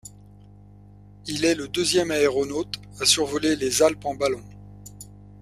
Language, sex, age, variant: French, male, 60-69, Français de métropole